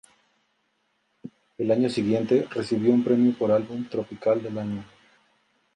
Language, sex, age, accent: Spanish, male, 40-49, México